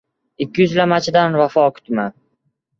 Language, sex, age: Uzbek, male, 19-29